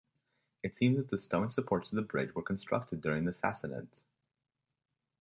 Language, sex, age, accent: English, male, under 19, United States English